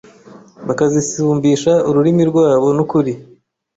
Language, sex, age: Kinyarwanda, male, 30-39